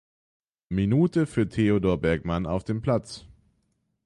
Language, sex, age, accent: German, male, under 19, Deutschland Deutsch; Österreichisches Deutsch